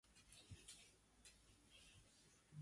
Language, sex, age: Japanese, female, 19-29